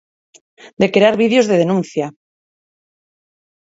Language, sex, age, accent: Galician, female, 40-49, Neofalante